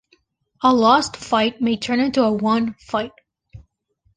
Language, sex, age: English, female, under 19